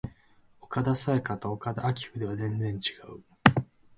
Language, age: Japanese, 19-29